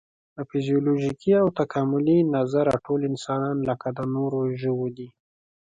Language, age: Pashto, 19-29